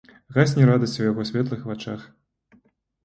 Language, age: Belarusian, 19-29